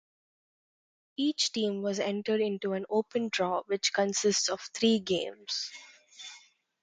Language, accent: English, India and South Asia (India, Pakistan, Sri Lanka)